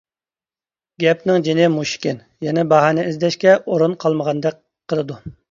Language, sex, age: Uyghur, male, 30-39